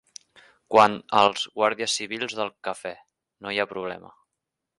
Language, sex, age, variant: Catalan, male, 19-29, Central